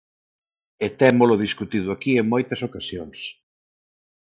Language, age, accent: Galician, 30-39, Normativo (estándar); Neofalante